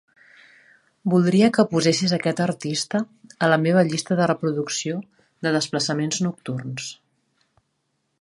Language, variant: Catalan, Central